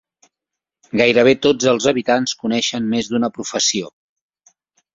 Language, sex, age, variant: Catalan, male, 50-59, Central